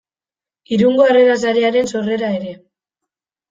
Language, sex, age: Basque, female, 19-29